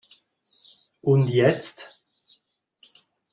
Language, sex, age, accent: German, male, 50-59, Schweizerdeutsch